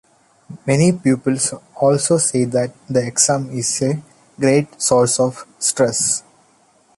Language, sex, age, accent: English, male, 19-29, India and South Asia (India, Pakistan, Sri Lanka)